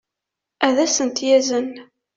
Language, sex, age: Kabyle, female, 30-39